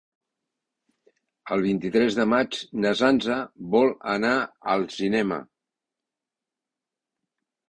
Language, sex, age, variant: Catalan, male, 60-69, Nord-Occidental